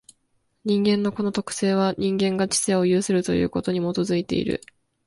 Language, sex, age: Japanese, female, 19-29